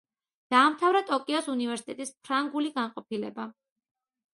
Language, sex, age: Georgian, female, 30-39